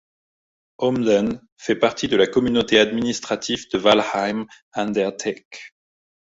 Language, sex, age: French, male, 30-39